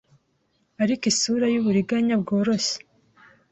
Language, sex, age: Kinyarwanda, female, 19-29